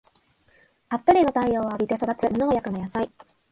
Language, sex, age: Japanese, female, 19-29